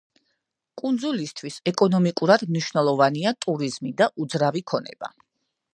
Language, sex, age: Georgian, female, 30-39